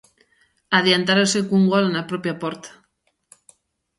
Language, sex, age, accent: Galician, female, 30-39, Oriental (común en zona oriental)